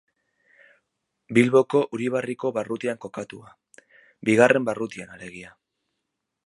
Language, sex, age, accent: Basque, male, 19-29, Mendebalekoa (Araba, Bizkaia, Gipuzkoako mendebaleko herri batzuk)